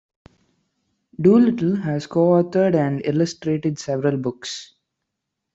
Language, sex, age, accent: English, male, 19-29, India and South Asia (India, Pakistan, Sri Lanka)